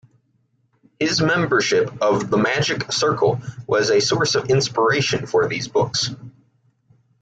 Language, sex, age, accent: English, male, 19-29, United States English